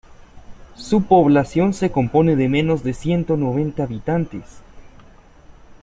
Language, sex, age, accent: Spanish, male, 19-29, América central